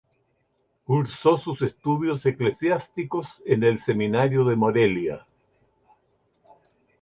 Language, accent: Spanish, Chileno: Chile, Cuyo